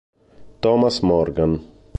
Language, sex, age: Italian, male, 30-39